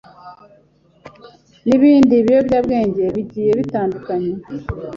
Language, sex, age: Kinyarwanda, female, 30-39